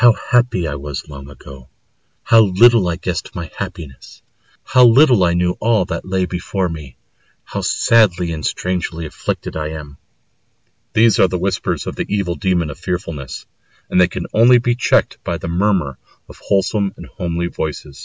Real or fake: real